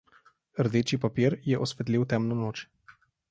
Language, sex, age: Slovenian, male, 19-29